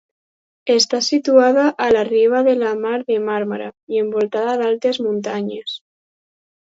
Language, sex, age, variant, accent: Catalan, female, under 19, Alacantí, valencià